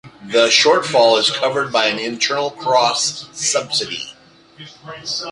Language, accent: English, United States English